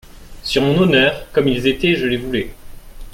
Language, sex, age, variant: French, male, 19-29, Français de métropole